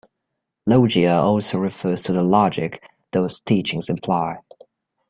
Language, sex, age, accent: English, male, under 19, United States English